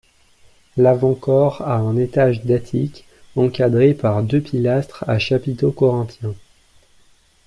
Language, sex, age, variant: French, male, 19-29, Français de métropole